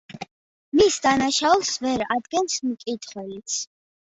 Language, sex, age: Georgian, female, 30-39